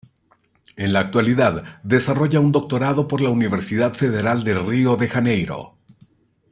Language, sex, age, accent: Spanish, male, 40-49, México